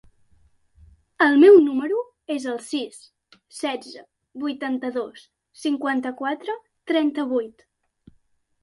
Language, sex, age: Catalan, female, under 19